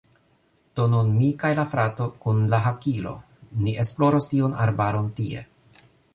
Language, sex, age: Esperanto, male, 40-49